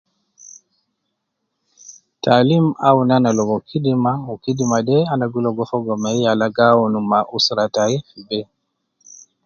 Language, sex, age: Nubi, male, 50-59